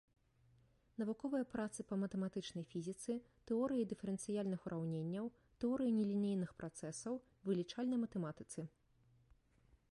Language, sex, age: Belarusian, female, 19-29